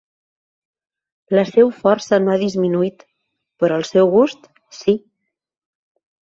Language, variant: Catalan, Central